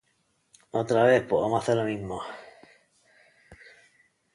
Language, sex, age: Spanish, female, 30-39